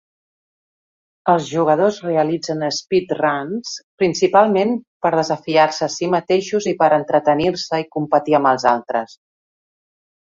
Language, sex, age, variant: Catalan, female, 40-49, Central